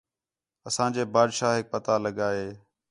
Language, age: Khetrani, 19-29